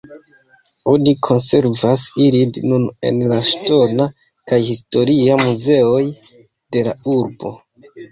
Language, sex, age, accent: Esperanto, male, 19-29, Internacia